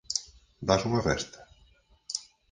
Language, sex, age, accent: Galician, male, 40-49, Oriental (común en zona oriental)